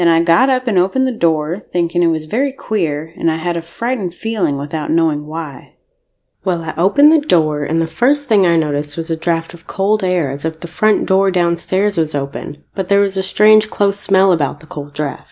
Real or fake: real